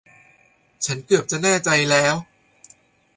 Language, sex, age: Thai, male, 30-39